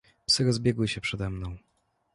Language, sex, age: Polish, male, 19-29